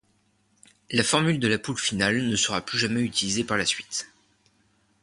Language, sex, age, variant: French, male, 30-39, Français de métropole